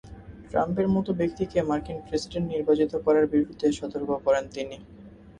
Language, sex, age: Bengali, male, 19-29